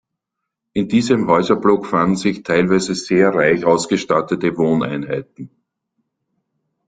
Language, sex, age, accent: German, male, 50-59, Österreichisches Deutsch